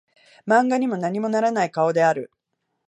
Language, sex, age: Japanese, female, 50-59